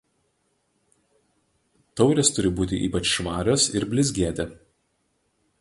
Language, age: Lithuanian, 40-49